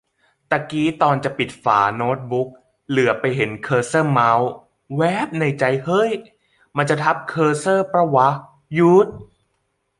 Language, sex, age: Thai, male, 19-29